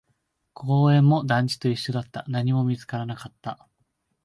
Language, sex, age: Japanese, male, 19-29